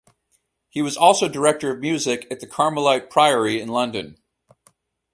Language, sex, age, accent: English, male, 30-39, United States English